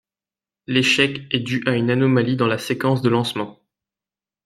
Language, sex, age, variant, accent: French, male, 19-29, Français des départements et régions d'outre-mer, Français de La Réunion